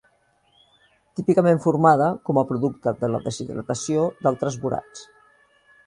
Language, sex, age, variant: Catalan, female, 50-59, Central